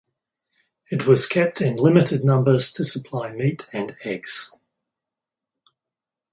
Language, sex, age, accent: English, male, 60-69, Australian English